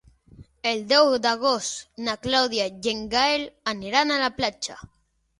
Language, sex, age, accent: Catalan, female, 19-29, nord-occidental; septentrional